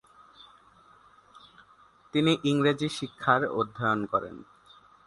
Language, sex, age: Bengali, male, 19-29